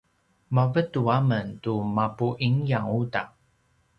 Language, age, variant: Paiwan, 30-39, pinayuanan a kinaikacedasan (東排灣語)